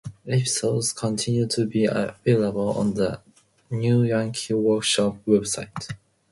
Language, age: English, 19-29